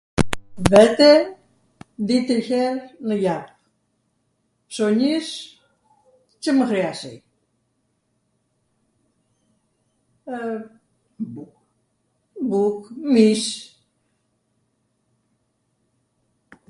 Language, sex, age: Arvanitika Albanian, female, 80-89